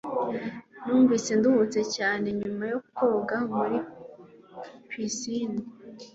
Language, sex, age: Kinyarwanda, female, 19-29